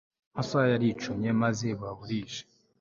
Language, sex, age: Kinyarwanda, male, 19-29